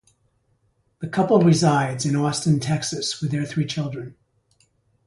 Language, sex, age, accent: English, male, 70-79, United States English